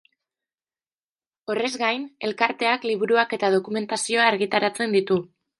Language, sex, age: Basque, female, 19-29